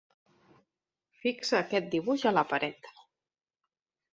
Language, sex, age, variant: Catalan, female, 40-49, Central